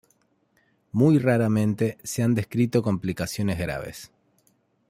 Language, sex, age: Spanish, male, 30-39